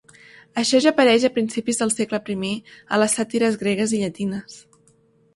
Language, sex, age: Catalan, female, 19-29